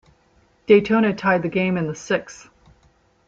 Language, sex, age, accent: English, female, 50-59, United States English